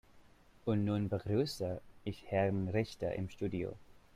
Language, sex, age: German, male, 19-29